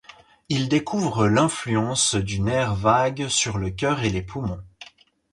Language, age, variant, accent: French, 19-29, Français d'Europe, Français de Suisse